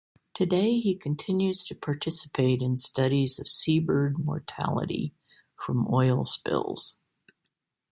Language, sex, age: English, female, 60-69